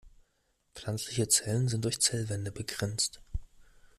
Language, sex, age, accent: German, male, 30-39, Deutschland Deutsch